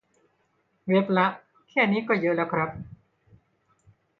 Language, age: Thai, 30-39